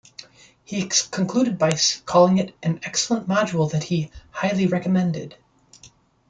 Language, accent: English, United States English